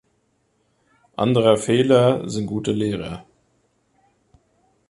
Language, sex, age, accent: German, male, 30-39, Deutschland Deutsch